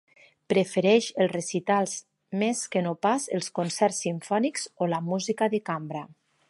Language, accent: Catalan, Lleidatà